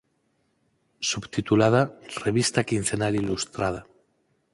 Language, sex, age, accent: Galician, male, 40-49, Normativo (estándar)